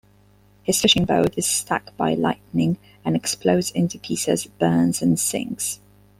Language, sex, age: English, female, 30-39